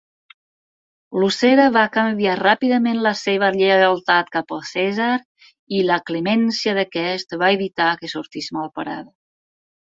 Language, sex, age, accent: Catalan, female, 50-59, aprenent (recent, des del castellà)